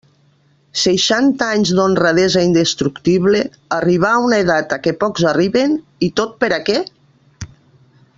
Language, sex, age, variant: Catalan, female, 60-69, Central